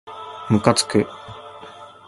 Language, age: Japanese, 19-29